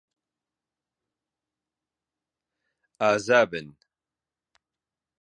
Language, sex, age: Central Kurdish, male, 50-59